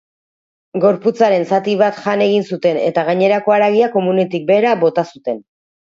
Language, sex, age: Basque, female, 40-49